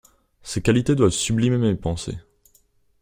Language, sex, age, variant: French, male, 19-29, Français de métropole